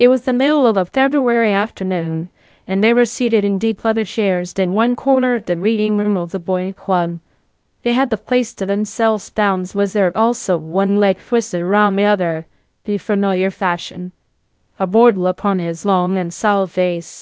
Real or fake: fake